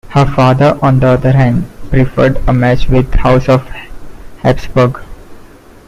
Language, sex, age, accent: English, male, 19-29, India and South Asia (India, Pakistan, Sri Lanka)